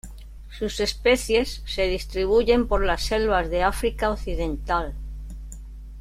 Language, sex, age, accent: Spanish, male, 60-69, España: Norte peninsular (Asturias, Castilla y León, Cantabria, País Vasco, Navarra, Aragón, La Rioja, Guadalajara, Cuenca)